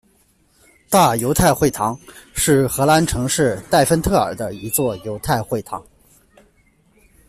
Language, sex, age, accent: Chinese, male, 30-39, 出生地：江苏省